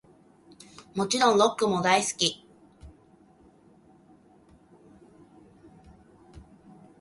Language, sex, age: Japanese, female, 19-29